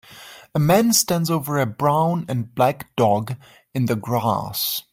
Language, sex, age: English, male, 30-39